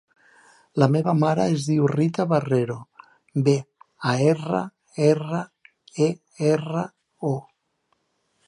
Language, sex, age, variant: Catalan, male, 60-69, Central